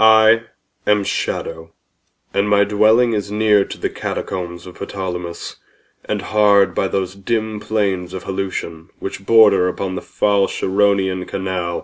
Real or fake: real